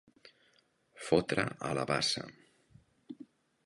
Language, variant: Catalan, Central